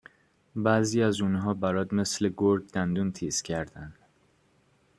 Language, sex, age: Persian, male, 19-29